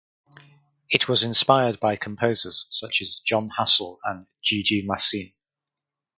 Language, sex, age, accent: English, male, 30-39, England English